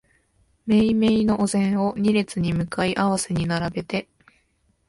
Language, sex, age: Japanese, female, 19-29